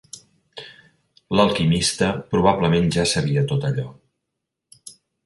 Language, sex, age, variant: Catalan, male, 50-59, Central